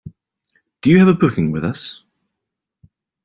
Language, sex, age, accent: English, male, 19-29, England English